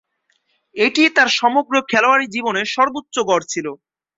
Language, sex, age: Bengali, male, 19-29